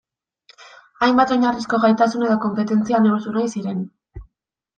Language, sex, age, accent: Basque, female, 19-29, Mendebalekoa (Araba, Bizkaia, Gipuzkoako mendebaleko herri batzuk)